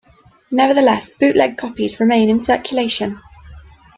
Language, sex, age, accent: English, female, 19-29, England English